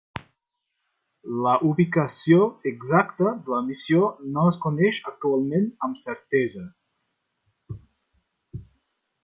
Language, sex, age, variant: Catalan, male, 19-29, Central